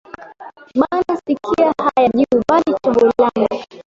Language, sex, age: Swahili, female, 19-29